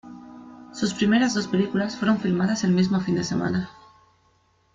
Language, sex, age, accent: Spanish, female, 30-39, España: Centro-Sur peninsular (Madrid, Toledo, Castilla-La Mancha)